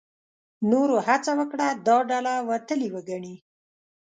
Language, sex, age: Pashto, female, 50-59